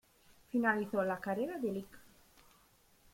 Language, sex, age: Spanish, female, 30-39